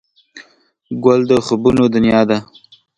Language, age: Pashto, 19-29